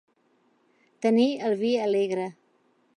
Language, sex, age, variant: Catalan, female, 40-49, Central